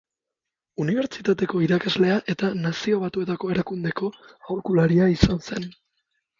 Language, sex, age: Basque, male, 30-39